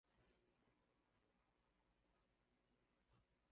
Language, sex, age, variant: Swahili, male, 30-39, Kiswahili Sanifu (EA)